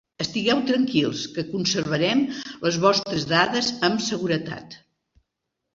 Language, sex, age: Catalan, female, 70-79